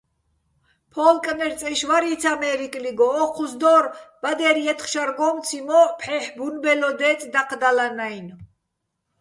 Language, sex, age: Bats, female, 60-69